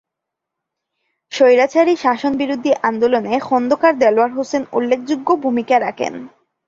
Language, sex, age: Bengali, female, 19-29